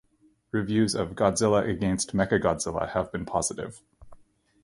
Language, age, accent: English, 30-39, Canadian English